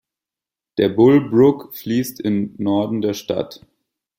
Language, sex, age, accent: German, male, 19-29, Deutschland Deutsch